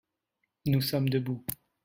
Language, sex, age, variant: French, male, 19-29, Français de métropole